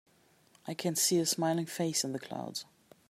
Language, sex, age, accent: English, female, 40-49, England English